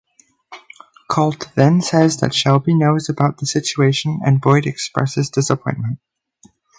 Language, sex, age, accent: English, male, under 19, United States English